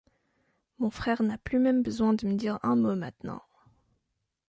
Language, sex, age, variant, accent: French, female, 19-29, Français d'Europe, Français de Suisse